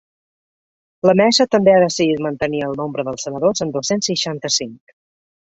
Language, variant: Catalan, Balear